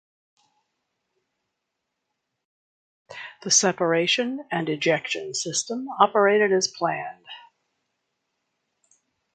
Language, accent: English, United States English